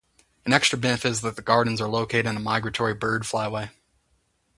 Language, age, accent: English, 19-29, United States English